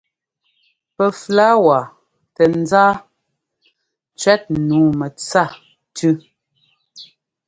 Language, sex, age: Ngomba, female, 40-49